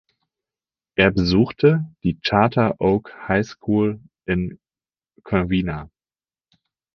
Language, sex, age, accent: German, male, 19-29, Deutschland Deutsch